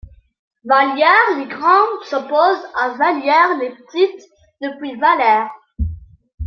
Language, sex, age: French, female, 19-29